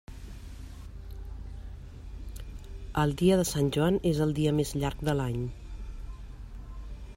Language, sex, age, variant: Catalan, female, 50-59, Central